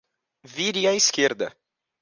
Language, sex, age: Portuguese, male, 19-29